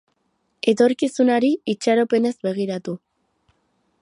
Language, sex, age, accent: Basque, female, under 19, Erdialdekoa edo Nafarra (Gipuzkoa, Nafarroa)